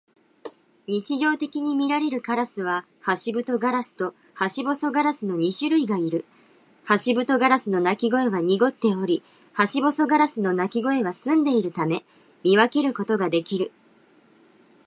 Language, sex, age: Japanese, female, 19-29